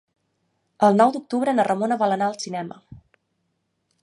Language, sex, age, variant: Catalan, female, 30-39, Balear